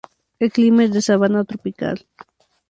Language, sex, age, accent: Spanish, female, 19-29, México